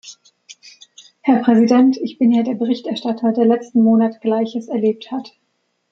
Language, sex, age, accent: German, female, 19-29, Deutschland Deutsch